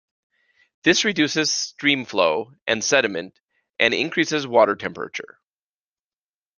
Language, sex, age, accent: English, male, 40-49, United States English